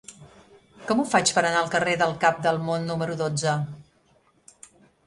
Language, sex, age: Catalan, female, 50-59